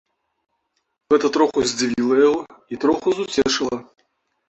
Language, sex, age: Belarusian, male, 40-49